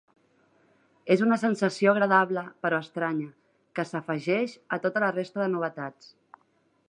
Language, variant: Catalan, Central